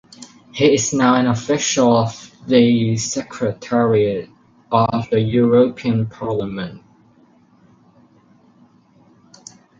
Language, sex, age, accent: English, male, under 19, United States English